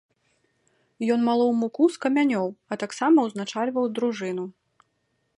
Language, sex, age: Belarusian, female, 30-39